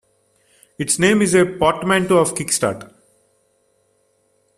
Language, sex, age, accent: English, male, 19-29, India and South Asia (India, Pakistan, Sri Lanka)